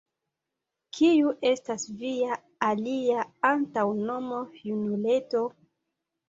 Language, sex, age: Esperanto, female, 19-29